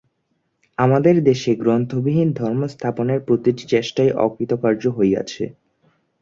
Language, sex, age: Bengali, male, under 19